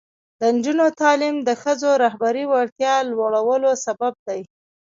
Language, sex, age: Pashto, female, 19-29